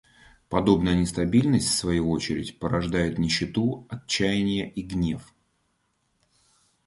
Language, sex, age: Russian, male, 30-39